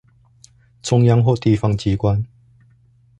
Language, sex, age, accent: Chinese, male, 19-29, 出生地：彰化縣